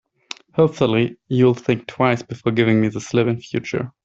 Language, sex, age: English, male, 19-29